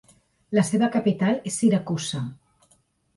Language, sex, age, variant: Catalan, female, 40-49, Central